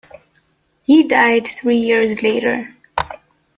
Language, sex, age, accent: English, female, 19-29, United States English